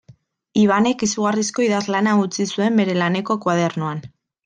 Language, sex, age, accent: Basque, female, 19-29, Mendebalekoa (Araba, Bizkaia, Gipuzkoako mendebaleko herri batzuk)